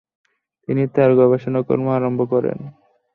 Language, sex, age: Bengali, male, under 19